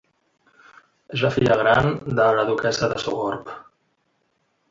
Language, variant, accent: Catalan, Central, central